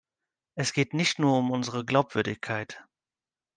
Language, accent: German, Deutschland Deutsch